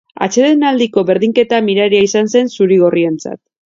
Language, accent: Basque, Mendebalekoa (Araba, Bizkaia, Gipuzkoako mendebaleko herri batzuk)